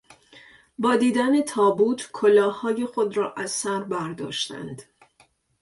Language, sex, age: Persian, female, 30-39